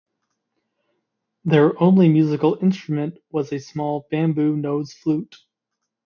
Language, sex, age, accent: English, male, 30-39, United States English